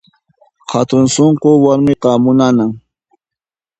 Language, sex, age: Puno Quechua, male, 30-39